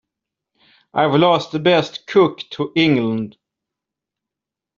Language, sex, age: English, male, 40-49